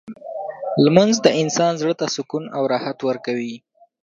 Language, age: Pashto, 19-29